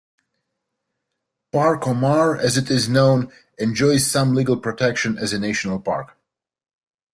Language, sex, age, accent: English, male, 30-39, United States English